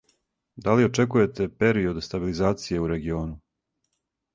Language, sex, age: Serbian, male, 30-39